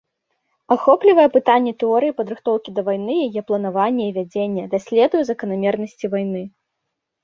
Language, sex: Belarusian, female